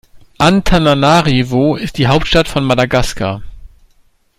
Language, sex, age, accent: German, male, 30-39, Deutschland Deutsch